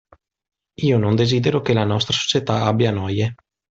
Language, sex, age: Italian, male, 30-39